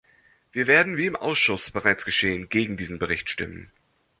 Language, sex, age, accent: German, male, 40-49, Deutschland Deutsch